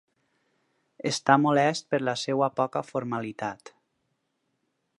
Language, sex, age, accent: Catalan, male, 19-29, valencià